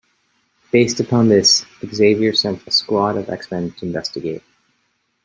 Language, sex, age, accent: English, male, 30-39, United States English